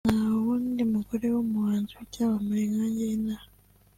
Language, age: Kinyarwanda, 19-29